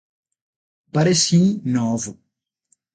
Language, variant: Portuguese, Portuguese (Brasil)